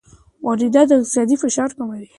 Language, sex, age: Pashto, male, 19-29